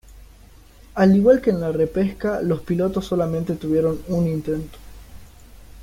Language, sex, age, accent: Spanish, male, under 19, Rioplatense: Argentina, Uruguay, este de Bolivia, Paraguay